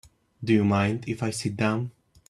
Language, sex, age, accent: English, male, 19-29, England English